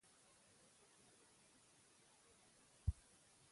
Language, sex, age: Pashto, female, 19-29